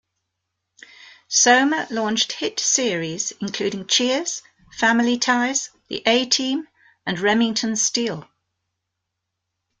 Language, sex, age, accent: English, female, 60-69, England English